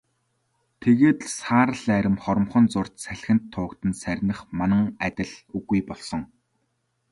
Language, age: Mongolian, 19-29